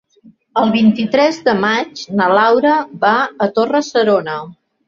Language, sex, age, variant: Catalan, female, 50-59, Central